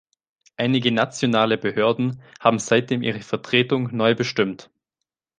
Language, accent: German, Deutschland Deutsch